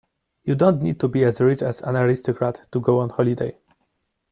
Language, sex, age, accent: English, male, 19-29, England English